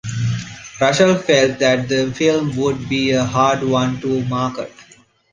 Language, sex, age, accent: English, male, 30-39, India and South Asia (India, Pakistan, Sri Lanka)